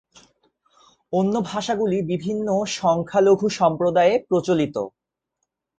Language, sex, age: Bengali, male, 19-29